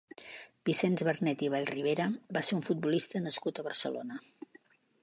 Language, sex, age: Catalan, female, 60-69